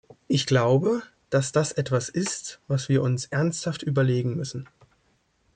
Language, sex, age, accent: German, male, 19-29, Deutschland Deutsch